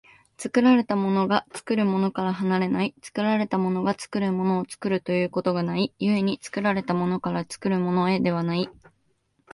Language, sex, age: Japanese, female, 19-29